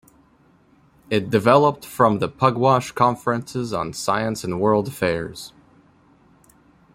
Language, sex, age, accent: English, male, 19-29, United States English